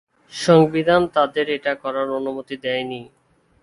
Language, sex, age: Bengali, male, 30-39